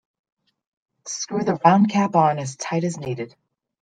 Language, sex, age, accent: English, female, 19-29, United States English